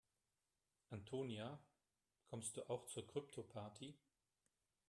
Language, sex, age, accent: German, male, 50-59, Deutschland Deutsch